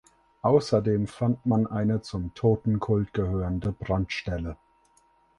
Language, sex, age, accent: German, male, 30-39, Deutschland Deutsch